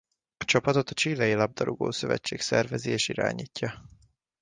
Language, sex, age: Hungarian, male, 30-39